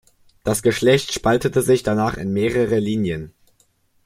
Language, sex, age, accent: German, male, under 19, Deutschland Deutsch